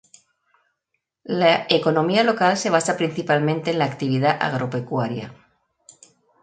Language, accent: Spanish, España: Centro-Sur peninsular (Madrid, Toledo, Castilla-La Mancha)